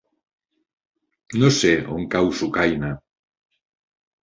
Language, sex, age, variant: Catalan, male, 60-69, Central